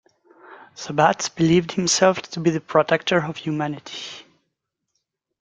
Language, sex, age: English, male, 30-39